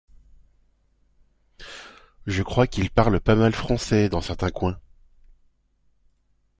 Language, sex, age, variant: French, male, 30-39, Français de métropole